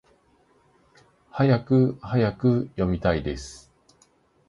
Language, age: Japanese, 19-29